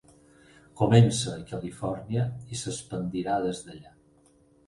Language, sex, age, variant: Catalan, male, 60-69, Balear